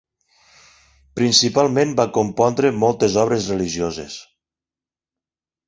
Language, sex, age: Catalan, male, 40-49